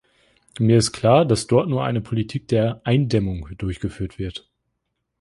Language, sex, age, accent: German, male, 19-29, Deutschland Deutsch